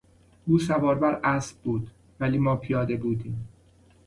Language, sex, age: Persian, male, 30-39